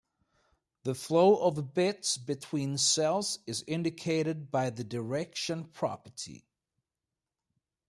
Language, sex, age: English, male, 30-39